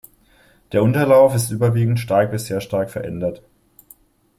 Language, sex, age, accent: German, male, 19-29, Deutschland Deutsch